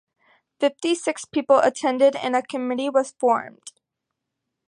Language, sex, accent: English, female, United States English